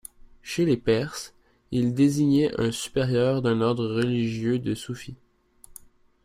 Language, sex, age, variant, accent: French, male, under 19, Français d'Amérique du Nord, Français du Canada